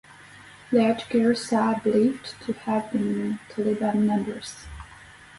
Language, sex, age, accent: English, female, 30-39, United States English